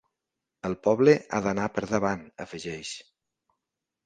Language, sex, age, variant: Catalan, male, 40-49, Nord-Occidental